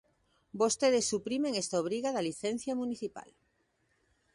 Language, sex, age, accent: Galician, female, 30-39, Normativo (estándar)